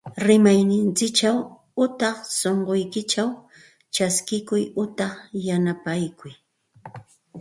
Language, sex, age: Santa Ana de Tusi Pasco Quechua, female, 40-49